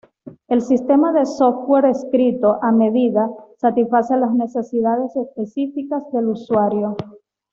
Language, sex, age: Spanish, female, 30-39